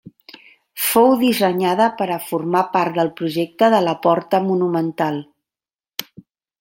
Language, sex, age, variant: Catalan, female, 50-59, Central